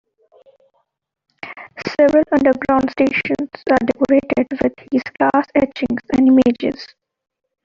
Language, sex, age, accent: English, female, 19-29, India and South Asia (India, Pakistan, Sri Lanka)